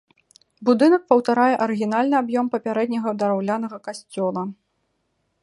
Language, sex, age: Belarusian, female, 30-39